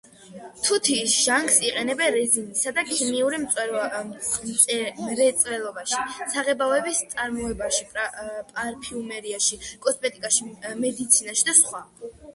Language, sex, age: Georgian, female, under 19